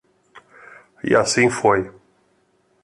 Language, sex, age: Portuguese, male, 40-49